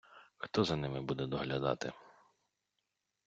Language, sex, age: Ukrainian, male, 30-39